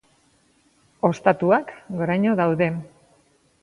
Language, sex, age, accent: Basque, female, 50-59, Mendebalekoa (Araba, Bizkaia, Gipuzkoako mendebaleko herri batzuk)